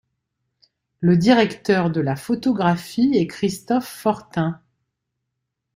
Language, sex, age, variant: French, female, 30-39, Français de métropole